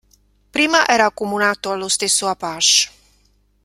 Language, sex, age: Italian, female, 50-59